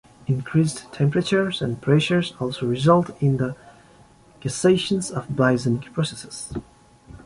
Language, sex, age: English, male, 19-29